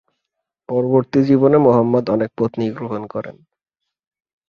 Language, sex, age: Bengali, male, 19-29